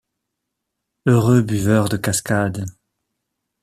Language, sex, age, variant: French, male, 40-49, Français de métropole